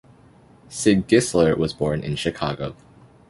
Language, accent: English, Canadian English